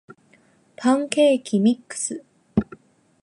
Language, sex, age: Japanese, female, 19-29